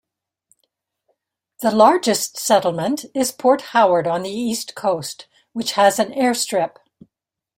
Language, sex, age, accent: English, female, 70-79, United States English